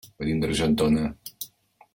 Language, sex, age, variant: Catalan, male, 50-59, Central